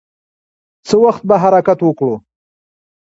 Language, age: Pashto, 40-49